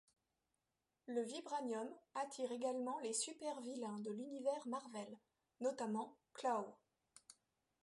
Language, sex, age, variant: French, female, 30-39, Français de métropole